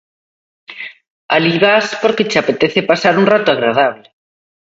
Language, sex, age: Galician, female, 40-49